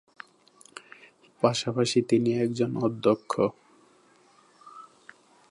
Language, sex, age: Bengali, male, 19-29